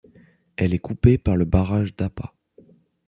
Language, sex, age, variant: French, male, under 19, Français de métropole